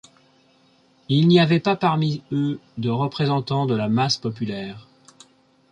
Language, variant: French, Français de métropole